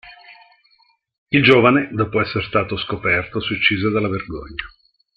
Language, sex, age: Italian, male, 60-69